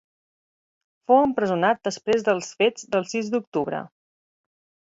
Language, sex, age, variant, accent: Catalan, female, 40-49, Central, central